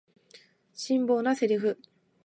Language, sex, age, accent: Japanese, female, 19-29, 関西弁